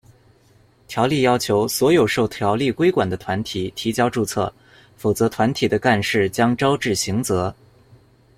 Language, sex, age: Chinese, male, 19-29